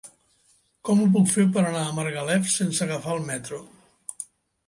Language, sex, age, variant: Catalan, male, 70-79, Central